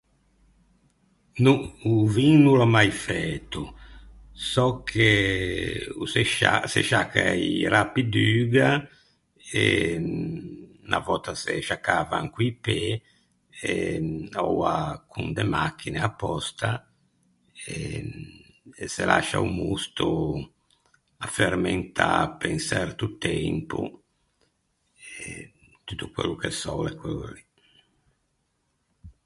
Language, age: Ligurian, 70-79